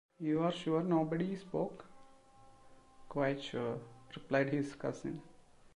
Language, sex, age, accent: English, male, 19-29, India and South Asia (India, Pakistan, Sri Lanka)